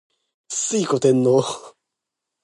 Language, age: Japanese, under 19